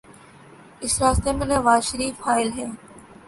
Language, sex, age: Urdu, female, 19-29